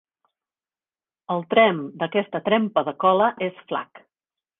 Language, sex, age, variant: Catalan, female, 50-59, Central